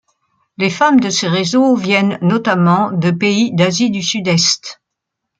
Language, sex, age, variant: French, female, 70-79, Français de métropole